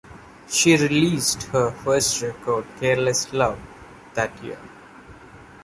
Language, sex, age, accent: English, male, 30-39, India and South Asia (India, Pakistan, Sri Lanka)